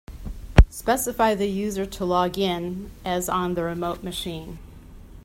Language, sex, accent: English, female, United States English